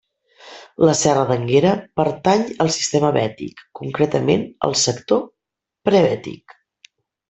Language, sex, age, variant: Catalan, female, 40-49, Central